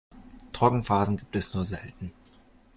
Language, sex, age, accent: German, male, under 19, Deutschland Deutsch